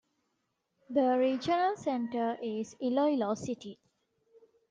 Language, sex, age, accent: English, female, 19-29, India and South Asia (India, Pakistan, Sri Lanka)